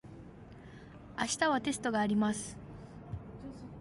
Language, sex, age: Japanese, female, under 19